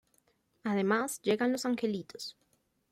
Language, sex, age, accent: Spanish, female, 19-29, Caribe: Cuba, Venezuela, Puerto Rico, República Dominicana, Panamá, Colombia caribeña, México caribeño, Costa del golfo de México